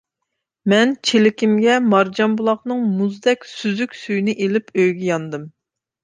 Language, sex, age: Uyghur, female, 40-49